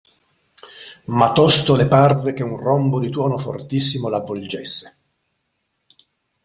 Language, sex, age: Italian, male, 40-49